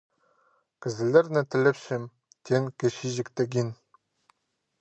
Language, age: Khakas, 19-29